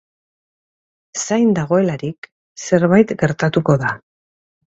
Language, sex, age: Basque, female, 50-59